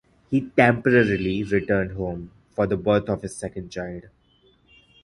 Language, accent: English, India and South Asia (India, Pakistan, Sri Lanka)